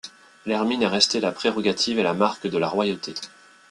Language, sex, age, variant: French, male, 30-39, Français de métropole